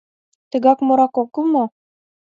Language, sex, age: Mari, female, 19-29